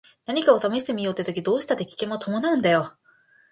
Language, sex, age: Japanese, female, under 19